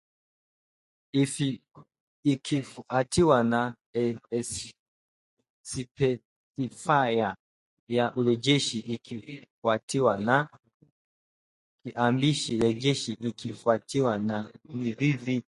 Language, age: Swahili, 19-29